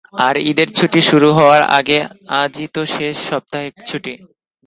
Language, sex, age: Bengali, male, 19-29